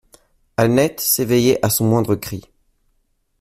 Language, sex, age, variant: French, male, 19-29, Français de métropole